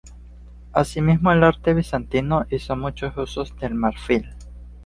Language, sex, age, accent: Spanish, male, 19-29, Caribe: Cuba, Venezuela, Puerto Rico, República Dominicana, Panamá, Colombia caribeña, México caribeño, Costa del golfo de México